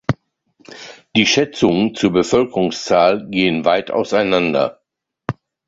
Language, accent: German, Deutschland Deutsch